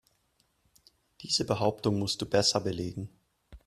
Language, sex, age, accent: German, male, 40-49, Deutschland Deutsch